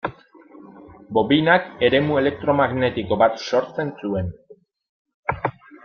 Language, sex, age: Basque, male, 30-39